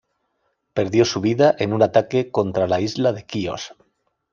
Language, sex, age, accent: Spanish, male, 40-49, España: Sur peninsular (Andalucia, Extremadura, Murcia)